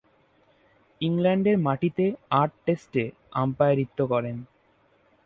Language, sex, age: Bengali, male, under 19